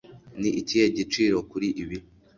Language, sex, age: Kinyarwanda, male, under 19